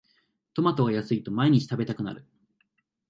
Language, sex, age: Japanese, male, 19-29